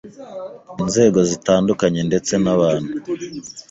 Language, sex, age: Kinyarwanda, male, 19-29